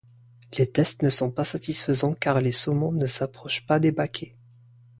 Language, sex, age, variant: French, male, 19-29, Français du nord de l'Afrique